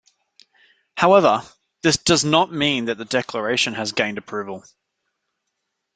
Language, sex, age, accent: English, male, 19-29, Australian English